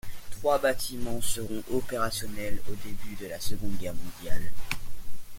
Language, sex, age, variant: French, male, 19-29, Français de métropole